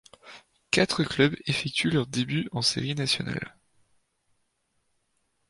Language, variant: French, Français de métropole